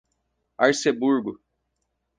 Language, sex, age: Portuguese, male, 19-29